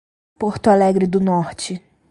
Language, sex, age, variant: Portuguese, female, 30-39, Portuguese (Brasil)